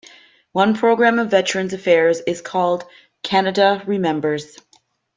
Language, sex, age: English, female, 50-59